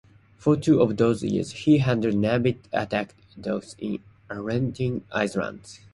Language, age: English, 19-29